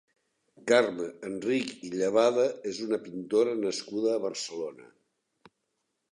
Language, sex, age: Catalan, male, 60-69